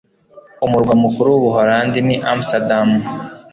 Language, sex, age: Kinyarwanda, male, 19-29